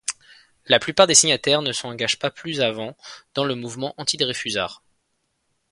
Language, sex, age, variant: French, male, 19-29, Français de métropole